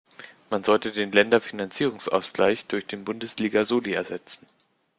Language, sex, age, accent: German, male, 30-39, Deutschland Deutsch